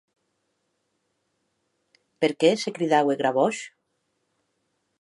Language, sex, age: Occitan, female, 50-59